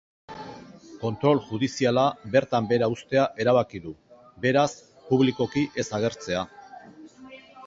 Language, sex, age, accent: Basque, male, 50-59, Erdialdekoa edo Nafarra (Gipuzkoa, Nafarroa)